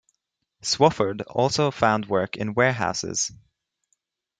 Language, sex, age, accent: English, male, under 19, England English